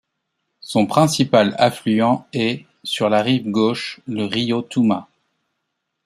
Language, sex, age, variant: French, male, 40-49, Français de métropole